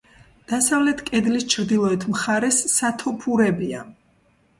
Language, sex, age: Georgian, female, 30-39